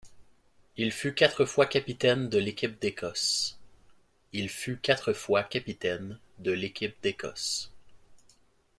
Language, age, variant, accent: French, 19-29, Français d'Amérique du Nord, Français du Canada